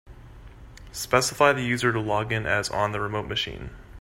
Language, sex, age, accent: English, male, under 19, United States English